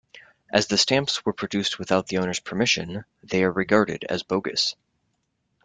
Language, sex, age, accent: English, male, 30-39, United States English